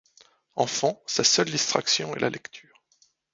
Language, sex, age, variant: French, male, 50-59, Français de métropole